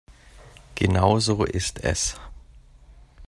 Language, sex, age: German, male, 19-29